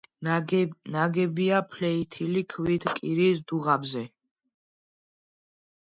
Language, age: Georgian, under 19